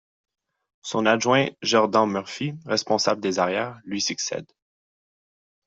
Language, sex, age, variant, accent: French, male, 19-29, Français d'Amérique du Nord, Français du Canada